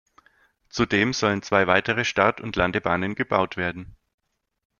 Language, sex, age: German, male, 30-39